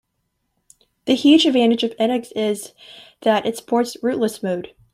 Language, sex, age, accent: English, female, under 19, United States English